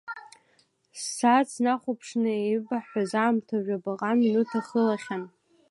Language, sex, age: Abkhazian, female, 19-29